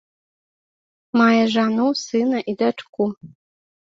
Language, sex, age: Belarusian, female, 19-29